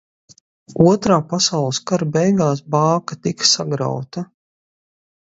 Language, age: Latvian, 40-49